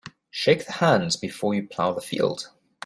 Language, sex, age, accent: English, male, 30-39, Southern African (South Africa, Zimbabwe, Namibia)